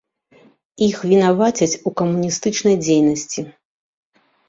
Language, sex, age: Belarusian, female, 40-49